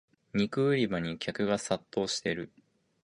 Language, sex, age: Japanese, male, 19-29